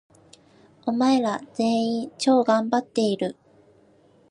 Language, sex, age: Japanese, female, 19-29